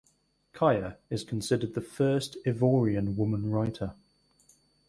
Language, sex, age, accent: English, male, 19-29, England English